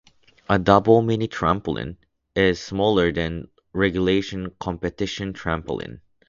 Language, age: English, 19-29